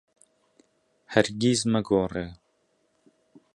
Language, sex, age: Central Kurdish, male, 19-29